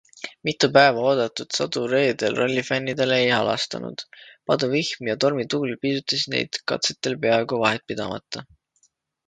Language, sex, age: Estonian, male, 19-29